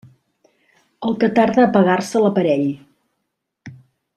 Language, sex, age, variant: Catalan, female, 60-69, Central